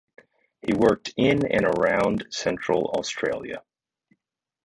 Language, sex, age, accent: English, male, 30-39, United States English